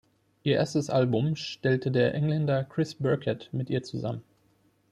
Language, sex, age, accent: German, male, 19-29, Deutschland Deutsch